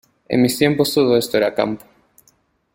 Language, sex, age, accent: Spanish, male, 19-29, Andino-Pacífico: Colombia, Perú, Ecuador, oeste de Bolivia y Venezuela andina